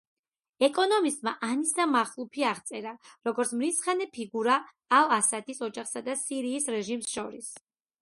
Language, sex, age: Georgian, female, 30-39